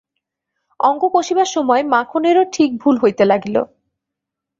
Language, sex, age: Bengali, female, 19-29